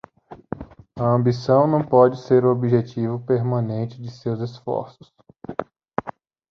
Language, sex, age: Portuguese, male, 19-29